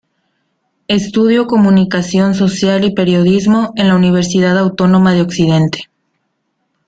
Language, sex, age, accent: Spanish, female, 19-29, México